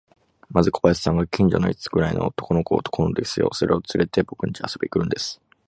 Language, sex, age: Japanese, male, 19-29